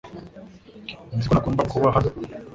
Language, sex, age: Kinyarwanda, male, 19-29